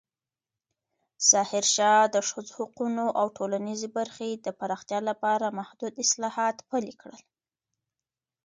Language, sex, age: Pashto, female, 19-29